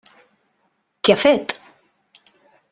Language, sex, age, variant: Catalan, female, 40-49, Central